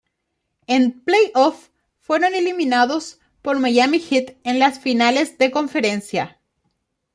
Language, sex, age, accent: Spanish, female, 30-39, Rioplatense: Argentina, Uruguay, este de Bolivia, Paraguay